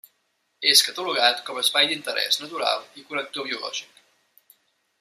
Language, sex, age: Catalan, male, 40-49